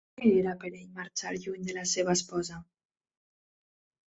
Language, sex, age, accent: Catalan, female, 30-39, valencià